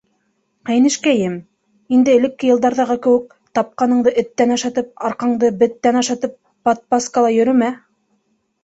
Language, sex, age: Bashkir, female, 19-29